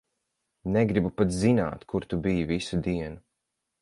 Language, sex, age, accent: Latvian, male, 19-29, Riga